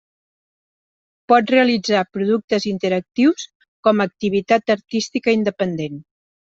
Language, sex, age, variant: Catalan, female, 60-69, Central